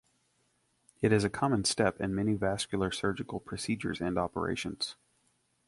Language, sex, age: English, male, 30-39